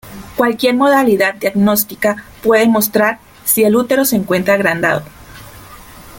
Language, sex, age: Spanish, female, 30-39